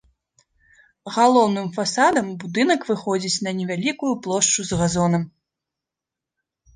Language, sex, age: Belarusian, female, 19-29